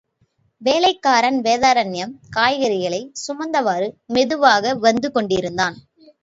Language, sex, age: Tamil, female, 19-29